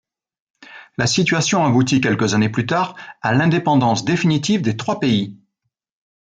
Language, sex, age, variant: French, male, 50-59, Français de métropole